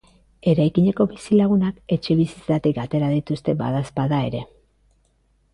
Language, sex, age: Basque, female, 40-49